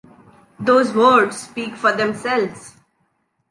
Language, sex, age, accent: English, female, 19-29, India and South Asia (India, Pakistan, Sri Lanka)